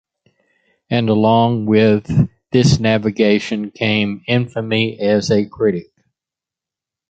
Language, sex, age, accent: English, male, 70-79, United States English